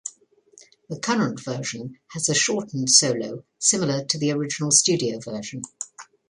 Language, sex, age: English, female, 60-69